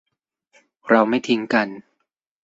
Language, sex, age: Thai, male, 19-29